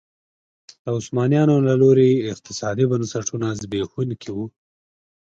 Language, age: Pashto, 30-39